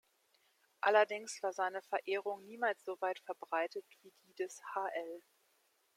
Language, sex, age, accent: German, female, 30-39, Deutschland Deutsch